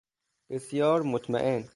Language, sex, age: Persian, male, under 19